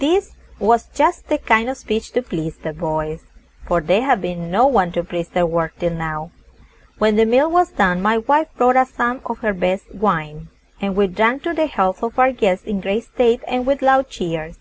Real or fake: real